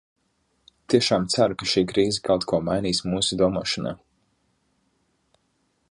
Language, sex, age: Latvian, male, 19-29